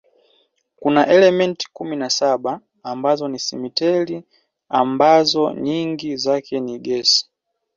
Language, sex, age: Swahili, male, 19-29